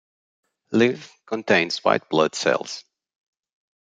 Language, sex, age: English, male, 40-49